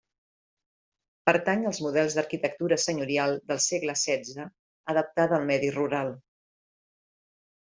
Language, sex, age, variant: Catalan, female, 40-49, Central